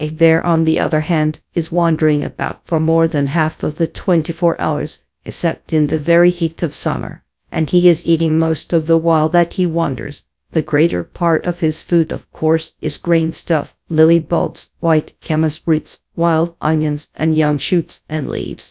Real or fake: fake